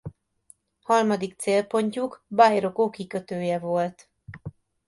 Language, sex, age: Hungarian, female, 40-49